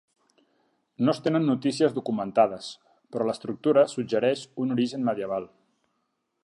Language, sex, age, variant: Catalan, male, 50-59, Central